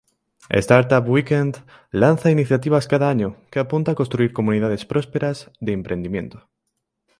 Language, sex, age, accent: Spanish, male, under 19, España: Centro-Sur peninsular (Madrid, Toledo, Castilla-La Mancha)